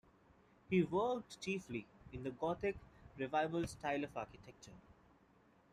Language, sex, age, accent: English, male, 19-29, India and South Asia (India, Pakistan, Sri Lanka)